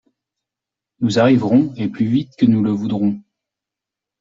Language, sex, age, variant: French, male, 40-49, Français de métropole